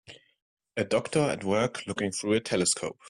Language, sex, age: English, male, 19-29